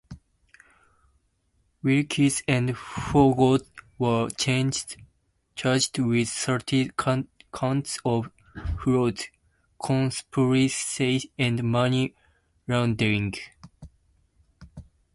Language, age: English, 19-29